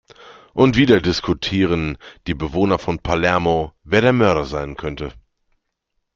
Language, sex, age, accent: German, male, 30-39, Deutschland Deutsch